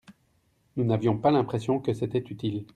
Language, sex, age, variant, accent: French, male, 30-39, Français d'Europe, Français de Belgique